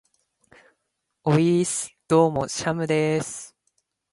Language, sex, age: Japanese, male, 19-29